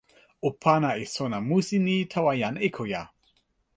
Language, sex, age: Toki Pona, male, 30-39